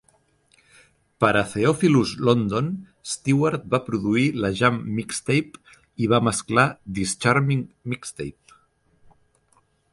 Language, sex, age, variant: Catalan, male, 30-39, Central